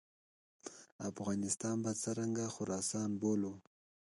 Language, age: Pashto, 19-29